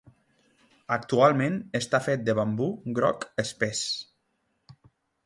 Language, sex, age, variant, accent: Catalan, male, 30-39, Central, central